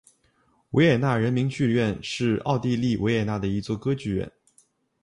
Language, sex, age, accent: Chinese, male, 19-29, 出生地：浙江省